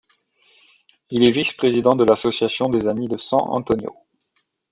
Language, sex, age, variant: French, male, 30-39, Français de métropole